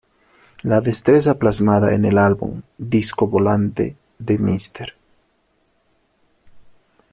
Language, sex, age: Spanish, male, 19-29